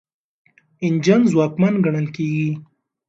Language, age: Pashto, 19-29